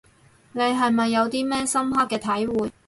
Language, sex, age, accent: Cantonese, female, 30-39, 广州音